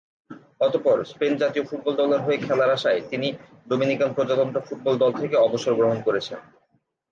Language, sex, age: Bengali, male, 19-29